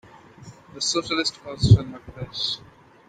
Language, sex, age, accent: English, male, 19-29, India and South Asia (India, Pakistan, Sri Lanka)